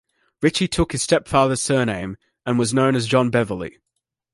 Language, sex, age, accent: English, male, 19-29, Australian English